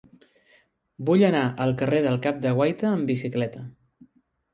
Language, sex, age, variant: Catalan, male, 30-39, Central